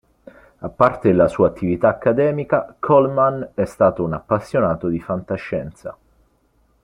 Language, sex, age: Italian, male, 19-29